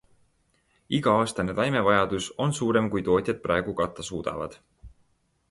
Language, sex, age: Estonian, male, 19-29